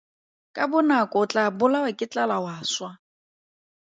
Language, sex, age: Tswana, female, 30-39